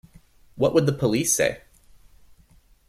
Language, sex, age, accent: English, male, 19-29, United States English